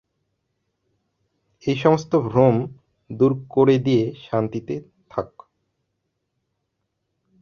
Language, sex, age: Bengali, male, 30-39